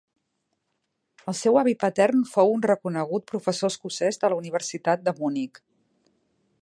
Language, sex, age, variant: Catalan, female, 40-49, Central